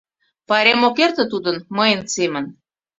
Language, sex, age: Mari, female, 40-49